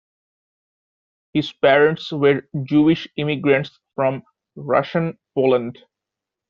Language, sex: English, male